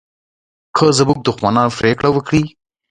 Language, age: Pashto, 19-29